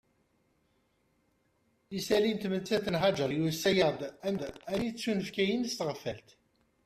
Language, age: Kabyle, 40-49